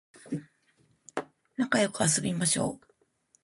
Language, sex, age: Japanese, female, 40-49